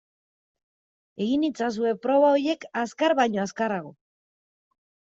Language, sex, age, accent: Basque, female, 30-39, Erdialdekoa edo Nafarra (Gipuzkoa, Nafarroa)